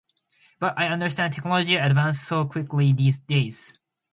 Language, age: English, 19-29